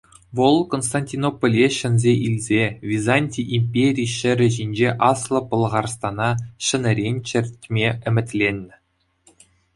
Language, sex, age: Chuvash, male, 19-29